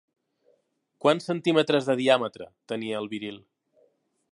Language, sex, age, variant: Catalan, male, 40-49, Central